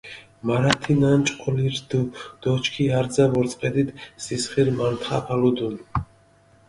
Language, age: Mingrelian, 30-39